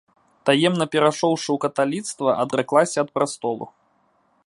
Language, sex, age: Belarusian, male, 19-29